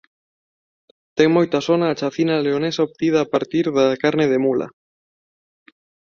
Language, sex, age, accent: Galician, male, 19-29, Neofalante